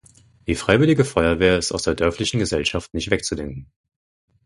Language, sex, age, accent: German, male, 19-29, Deutschland Deutsch